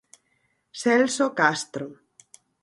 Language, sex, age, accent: Galician, female, 50-59, Atlántico (seseo e gheada)